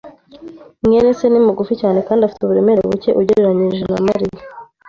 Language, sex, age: Kinyarwanda, female, 30-39